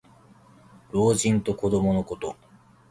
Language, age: Japanese, 19-29